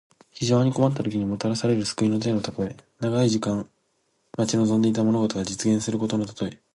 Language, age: Japanese, 19-29